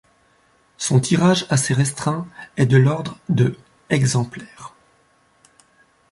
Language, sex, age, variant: French, male, 40-49, Français de métropole